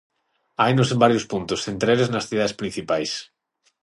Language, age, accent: Galician, 30-39, Central (gheada); Normativo (estándar); Neofalante